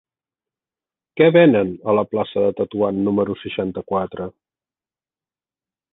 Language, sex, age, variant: Catalan, male, 50-59, Central